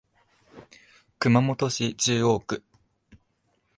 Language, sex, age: Japanese, male, 19-29